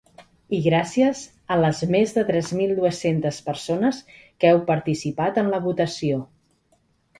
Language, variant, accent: Catalan, Central, central